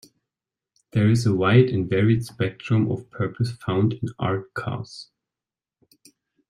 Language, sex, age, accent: English, male, 30-39, England English